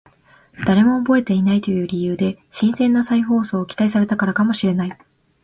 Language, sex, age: Japanese, female, 19-29